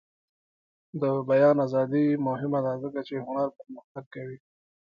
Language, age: Pashto, 30-39